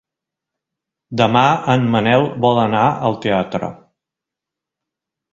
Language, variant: Catalan, Central